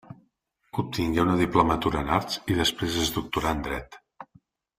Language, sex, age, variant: Catalan, male, 40-49, Central